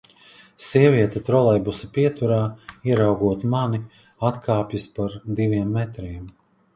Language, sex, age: Latvian, male, 40-49